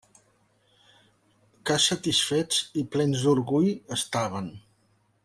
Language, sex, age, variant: Catalan, male, 40-49, Central